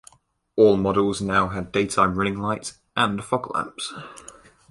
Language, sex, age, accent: English, male, under 19, England English